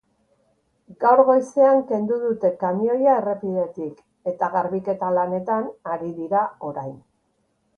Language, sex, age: Basque, female, 60-69